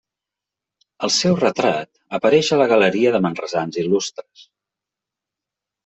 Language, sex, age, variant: Catalan, male, 50-59, Central